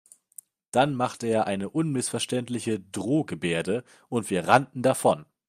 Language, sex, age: German, male, 19-29